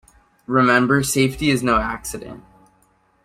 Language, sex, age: English, male, 19-29